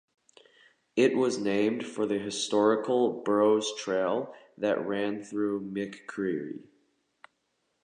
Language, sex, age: English, male, under 19